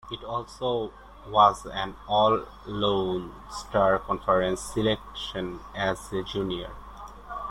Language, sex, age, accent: English, male, 19-29, United States English